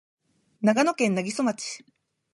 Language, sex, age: Japanese, female, 19-29